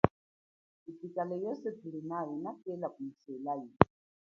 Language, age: Chokwe, 40-49